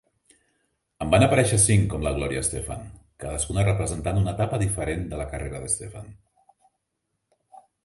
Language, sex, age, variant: Catalan, male, 40-49, Central